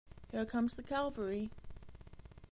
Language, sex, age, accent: English, female, 30-39, United States English